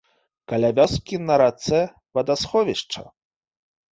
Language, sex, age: Belarusian, male, 30-39